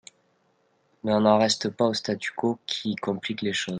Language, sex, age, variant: French, male, 19-29, Français de métropole